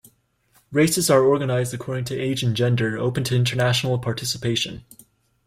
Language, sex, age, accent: English, male, 19-29, United States English